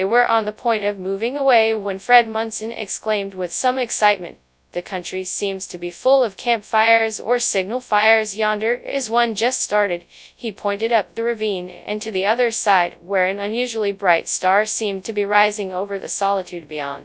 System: TTS, FastPitch